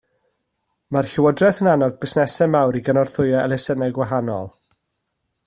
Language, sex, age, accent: Welsh, male, 30-39, Y Deyrnas Unedig Cymraeg